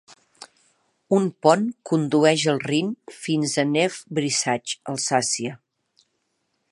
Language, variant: Catalan, Central